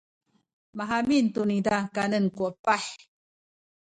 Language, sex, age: Sakizaya, female, 70-79